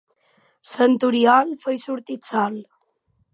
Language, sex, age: Catalan, female, 19-29